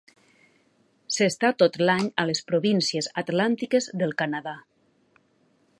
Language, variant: Catalan, Nord-Occidental